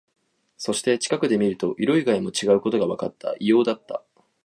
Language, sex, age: Japanese, male, 19-29